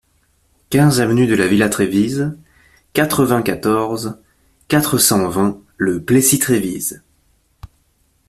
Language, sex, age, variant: French, male, 19-29, Français de métropole